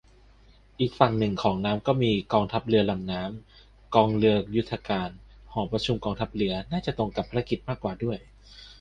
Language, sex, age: Thai, male, 19-29